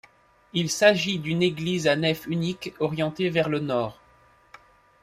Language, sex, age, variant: French, male, 40-49, Français de métropole